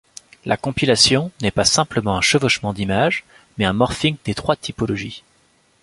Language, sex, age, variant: French, male, 19-29, Français de métropole